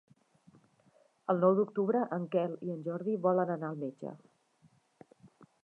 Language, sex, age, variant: Catalan, female, 40-49, Central